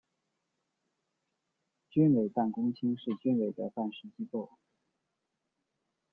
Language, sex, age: Chinese, male, 19-29